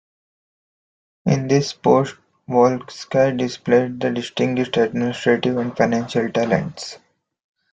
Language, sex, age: English, male, 19-29